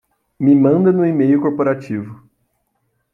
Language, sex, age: Portuguese, male, 19-29